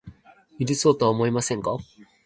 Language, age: Japanese, 19-29